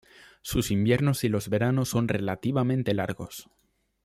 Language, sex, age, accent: Spanish, male, under 19, España: Norte peninsular (Asturias, Castilla y León, Cantabria, País Vasco, Navarra, Aragón, La Rioja, Guadalajara, Cuenca)